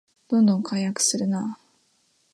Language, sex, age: Japanese, female, 19-29